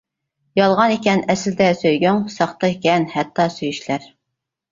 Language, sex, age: Uyghur, female, 19-29